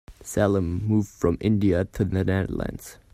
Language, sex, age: English, male, under 19